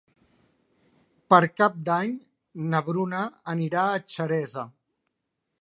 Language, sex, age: Catalan, male, 40-49